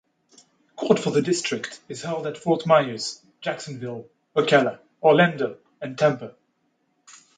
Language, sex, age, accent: English, male, 19-29, french accent